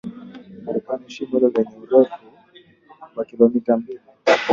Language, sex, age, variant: Swahili, male, 19-29, Kiswahili cha Bara ya Kenya